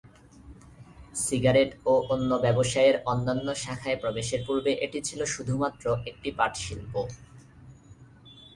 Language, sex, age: Bengali, male, 19-29